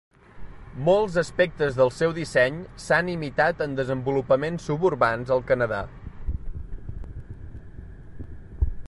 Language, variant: Catalan, Central